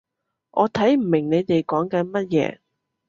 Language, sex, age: Cantonese, female, 30-39